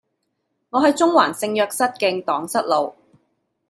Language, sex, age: Cantonese, female, 19-29